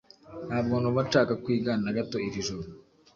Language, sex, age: Kinyarwanda, male, 19-29